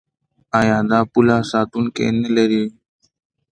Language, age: Pashto, 19-29